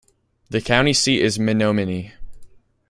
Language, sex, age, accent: English, male, under 19, United States English